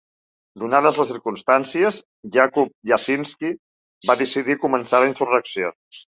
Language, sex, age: Catalan, male, 50-59